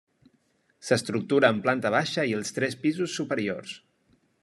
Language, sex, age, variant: Catalan, male, 30-39, Central